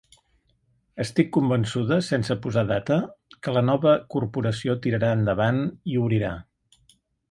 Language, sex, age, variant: Catalan, male, 50-59, Central